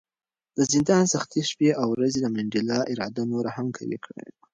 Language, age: Pashto, 19-29